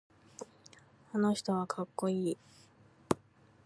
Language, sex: Japanese, female